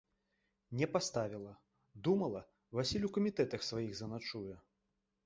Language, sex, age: Belarusian, male, 40-49